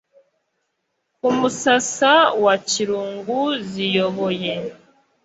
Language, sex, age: Kinyarwanda, female, 30-39